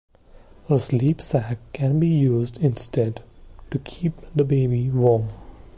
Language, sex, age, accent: English, male, 19-29, India and South Asia (India, Pakistan, Sri Lanka)